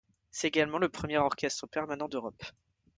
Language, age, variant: French, 30-39, Français de métropole